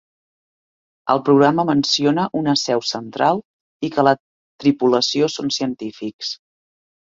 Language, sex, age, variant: Catalan, female, 40-49, Central